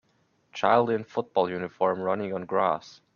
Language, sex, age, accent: English, male, 19-29, United States English